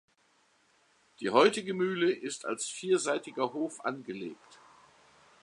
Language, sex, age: German, male, 60-69